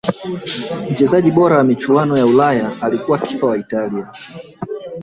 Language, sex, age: Swahili, male, 19-29